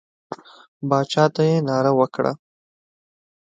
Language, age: Pashto, 19-29